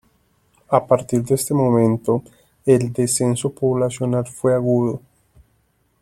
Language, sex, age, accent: Spanish, male, 19-29, Caribe: Cuba, Venezuela, Puerto Rico, República Dominicana, Panamá, Colombia caribeña, México caribeño, Costa del golfo de México